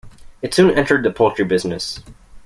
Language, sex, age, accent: English, male, under 19, United States English